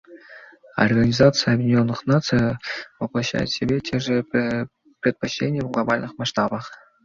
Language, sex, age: Russian, male, 19-29